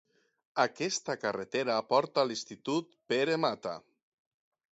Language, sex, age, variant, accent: Catalan, male, 30-39, Valencià meridional, central; valencià